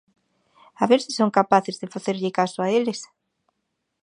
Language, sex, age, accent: Galician, female, 19-29, Oriental (común en zona oriental)